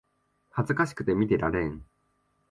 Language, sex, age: Japanese, male, 19-29